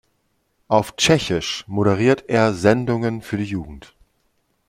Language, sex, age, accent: German, male, 40-49, Deutschland Deutsch